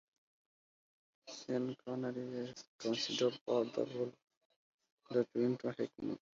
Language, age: English, under 19